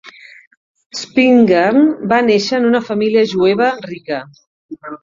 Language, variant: Catalan, Central